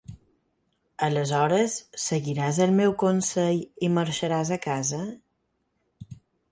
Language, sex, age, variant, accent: Catalan, female, 40-49, Balear, mallorquí